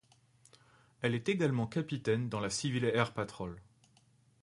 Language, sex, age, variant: French, male, 30-39, Français de métropole